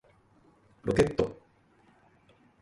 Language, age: Japanese, 50-59